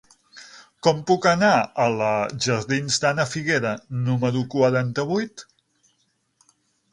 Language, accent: Catalan, central; septentrional